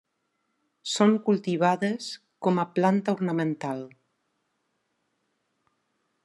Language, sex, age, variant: Catalan, female, 40-49, Central